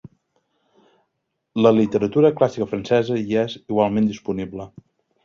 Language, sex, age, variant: Catalan, male, 30-39, Central